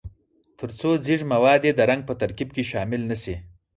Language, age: Pashto, 19-29